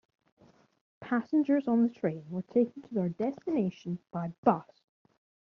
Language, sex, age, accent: English, male, under 19, Scottish English